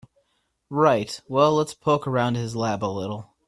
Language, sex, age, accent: English, male, 19-29, United States English